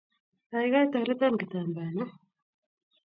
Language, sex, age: Kalenjin, female, 19-29